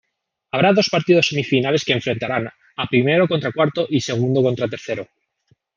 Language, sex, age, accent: Spanish, male, 19-29, España: Centro-Sur peninsular (Madrid, Toledo, Castilla-La Mancha)